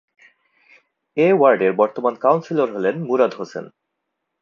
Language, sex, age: Bengali, male, 19-29